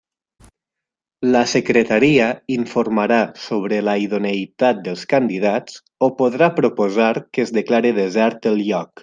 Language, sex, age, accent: Catalan, male, 19-29, valencià